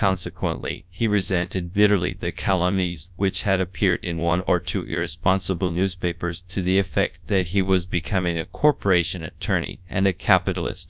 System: TTS, GradTTS